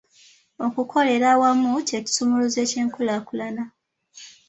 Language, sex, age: Ganda, female, 19-29